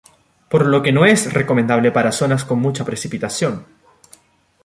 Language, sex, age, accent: Spanish, male, 19-29, Chileno: Chile, Cuyo